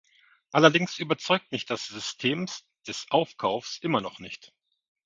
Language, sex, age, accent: German, male, 40-49, Deutschland Deutsch